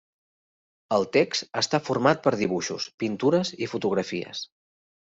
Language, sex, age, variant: Catalan, male, 30-39, Central